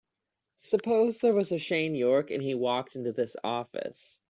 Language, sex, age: English, male, 19-29